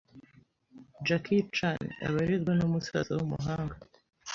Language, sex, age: Kinyarwanda, male, under 19